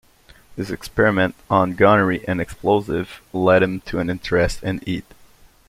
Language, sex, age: English, male, 30-39